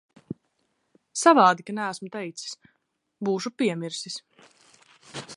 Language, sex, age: Latvian, female, 19-29